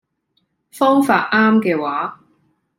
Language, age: Cantonese, 19-29